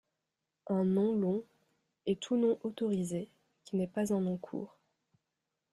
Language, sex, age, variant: French, female, under 19, Français de métropole